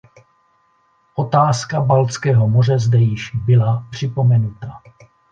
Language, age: Czech, 60-69